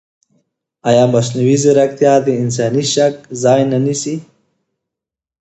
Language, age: Pashto, 19-29